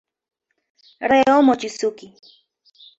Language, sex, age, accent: Spanish, female, 19-29, Andino-Pacífico: Colombia, Perú, Ecuador, oeste de Bolivia y Venezuela andina